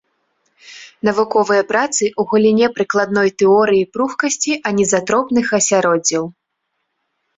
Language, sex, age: Belarusian, female, 19-29